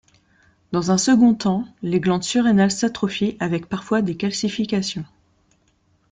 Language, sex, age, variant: French, female, 30-39, Français de métropole